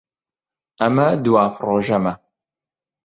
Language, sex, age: Central Kurdish, male, 19-29